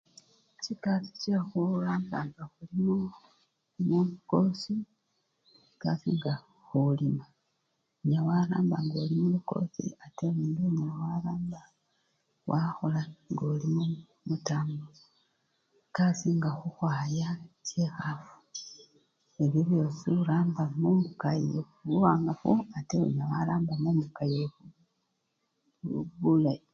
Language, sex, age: Luyia, female, 30-39